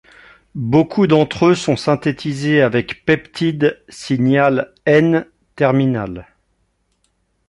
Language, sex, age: French, male, 50-59